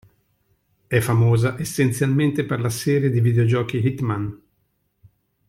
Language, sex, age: Italian, male, 40-49